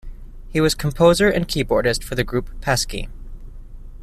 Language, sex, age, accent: English, male, 19-29, United States English